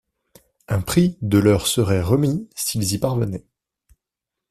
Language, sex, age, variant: French, male, 19-29, Français de métropole